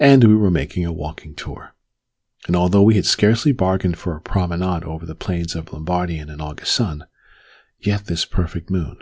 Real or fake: real